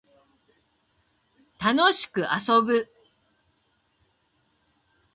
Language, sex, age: Japanese, female, 50-59